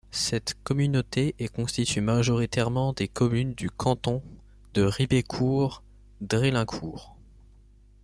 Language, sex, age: French, male, under 19